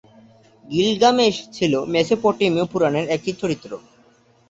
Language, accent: Bengali, Bengali